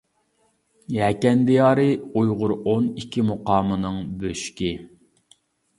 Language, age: Uyghur, 40-49